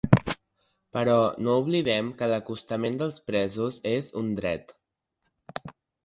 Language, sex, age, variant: Catalan, male, under 19, Central